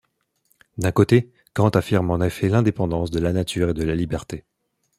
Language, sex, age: French, male, 19-29